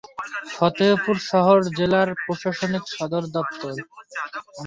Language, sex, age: Bengali, male, 19-29